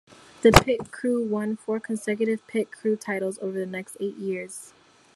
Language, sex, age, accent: English, female, 19-29, United States English